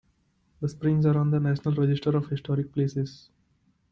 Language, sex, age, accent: English, male, 19-29, India and South Asia (India, Pakistan, Sri Lanka)